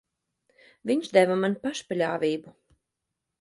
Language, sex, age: Latvian, female, 30-39